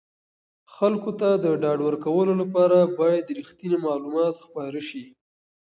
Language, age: Pashto, 19-29